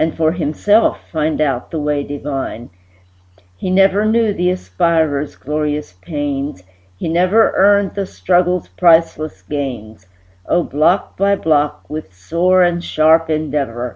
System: none